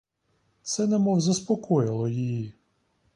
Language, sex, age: Ukrainian, male, 30-39